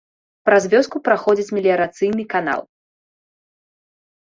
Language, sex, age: Belarusian, female, 19-29